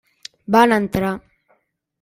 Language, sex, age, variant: Catalan, male, under 19, Central